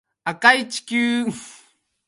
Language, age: English, 19-29